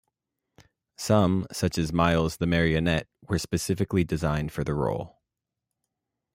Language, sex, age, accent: English, male, 19-29, United States English